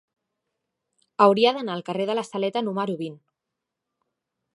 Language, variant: Catalan, Nord-Occidental